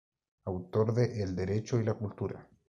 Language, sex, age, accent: Spanish, male, 19-29, Chileno: Chile, Cuyo